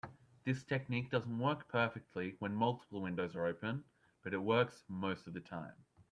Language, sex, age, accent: English, male, 19-29, Australian English